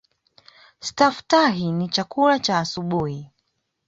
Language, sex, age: Swahili, female, 19-29